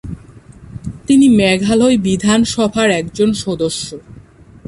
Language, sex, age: Bengali, female, 19-29